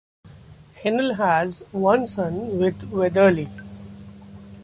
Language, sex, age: English, male, 30-39